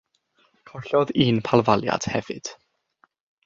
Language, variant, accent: Welsh, South-Eastern Welsh, Y Deyrnas Unedig Cymraeg